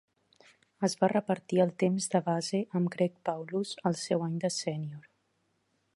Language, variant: Catalan, Central